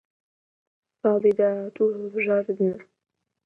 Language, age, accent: Central Kurdish, 19-29, سۆرانی